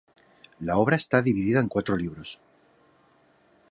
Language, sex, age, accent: Spanish, male, 40-49, España: Norte peninsular (Asturias, Castilla y León, Cantabria, País Vasco, Navarra, Aragón, La Rioja, Guadalajara, Cuenca)